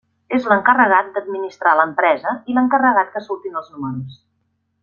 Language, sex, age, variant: Catalan, female, 40-49, Central